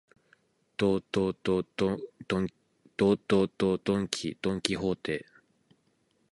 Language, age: Japanese, 19-29